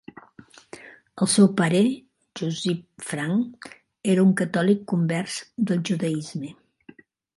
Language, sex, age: Catalan, female, 60-69